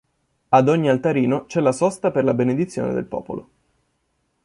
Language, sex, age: Italian, male, 19-29